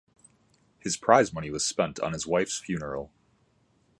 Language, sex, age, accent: English, male, 19-29, United States English